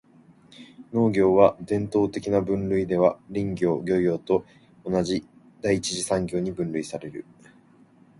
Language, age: Japanese, under 19